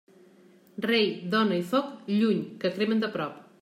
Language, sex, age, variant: Catalan, female, 40-49, Central